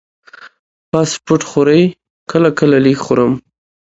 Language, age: Pashto, 19-29